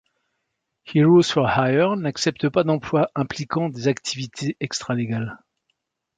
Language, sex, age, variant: French, male, 60-69, Français de métropole